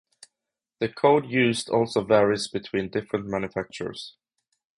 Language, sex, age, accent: English, male, 19-29, United States English; England English